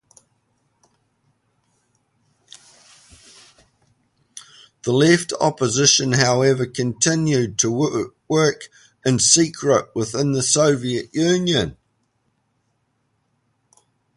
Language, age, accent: English, 50-59, New Zealand English